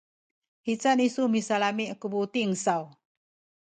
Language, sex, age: Sakizaya, female, 70-79